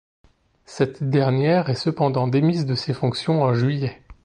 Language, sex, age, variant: French, male, 30-39, Français de métropole